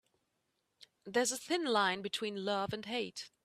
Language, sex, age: English, female, 40-49